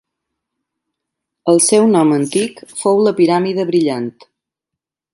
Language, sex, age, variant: Catalan, female, 50-59, Balear